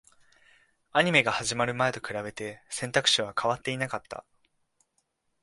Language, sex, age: Japanese, male, 19-29